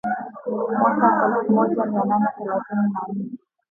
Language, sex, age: Swahili, female, 19-29